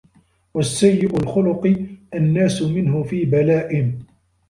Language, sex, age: Arabic, male, 30-39